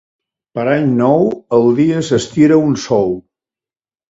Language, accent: Catalan, gironí